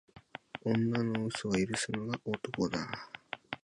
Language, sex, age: Japanese, male, under 19